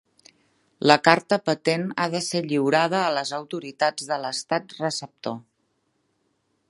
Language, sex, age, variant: Catalan, female, 50-59, Central